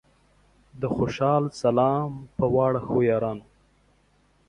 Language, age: Pashto, 40-49